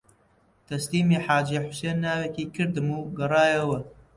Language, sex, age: Central Kurdish, male, 30-39